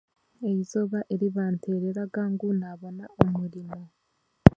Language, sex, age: Chiga, female, 19-29